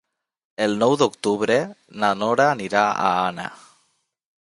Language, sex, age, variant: Catalan, male, 19-29, Nord-Occidental